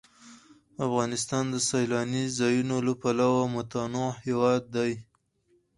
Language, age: Pashto, 19-29